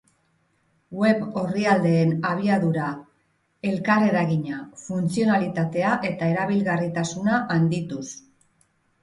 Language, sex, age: Basque, female, 40-49